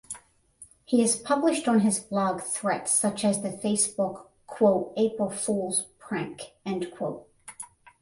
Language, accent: English, United States English